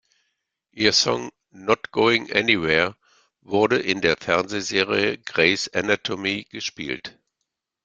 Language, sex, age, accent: German, male, 60-69, Deutschland Deutsch